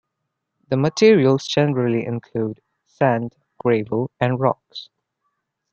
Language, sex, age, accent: English, male, 19-29, India and South Asia (India, Pakistan, Sri Lanka)